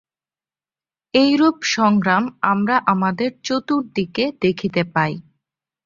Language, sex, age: Bengali, female, 19-29